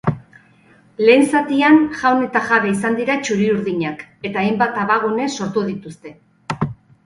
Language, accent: Basque, Erdialdekoa edo Nafarra (Gipuzkoa, Nafarroa)